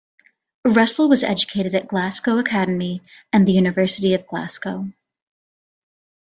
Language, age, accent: English, 19-29, United States English